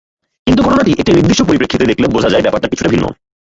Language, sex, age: Bengali, male, 19-29